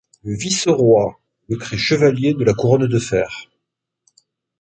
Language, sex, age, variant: French, male, 50-59, Français de métropole